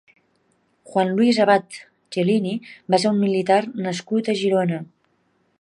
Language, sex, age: Catalan, female, 40-49